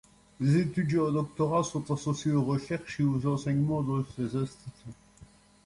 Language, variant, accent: French, Français d'Europe, Français de Belgique